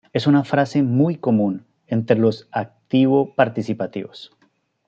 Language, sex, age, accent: Spanish, male, 30-39, Andino-Pacífico: Colombia, Perú, Ecuador, oeste de Bolivia y Venezuela andina